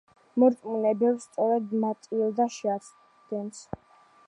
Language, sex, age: Georgian, female, under 19